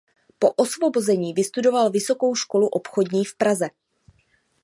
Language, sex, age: Czech, female, 30-39